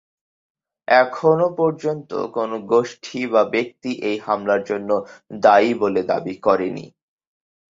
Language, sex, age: Bengali, male, 19-29